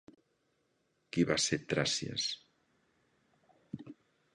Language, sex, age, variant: Catalan, male, 60-69, Central